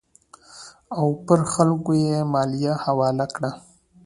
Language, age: Pashto, 19-29